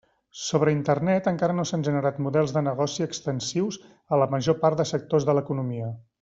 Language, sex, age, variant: Catalan, male, 40-49, Central